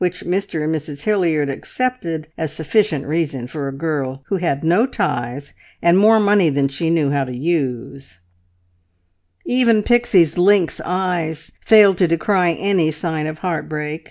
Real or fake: real